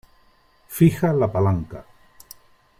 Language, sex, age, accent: Spanish, male, 60-69, España: Islas Canarias